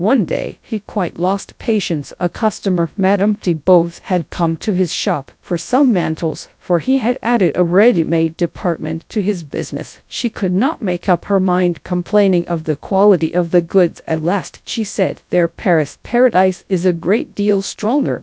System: TTS, GradTTS